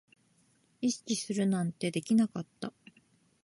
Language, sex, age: Japanese, female, 30-39